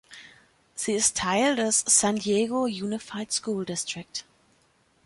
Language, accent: German, Deutschland Deutsch